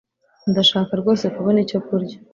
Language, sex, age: Kinyarwanda, female, 19-29